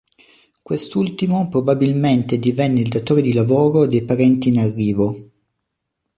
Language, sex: Italian, male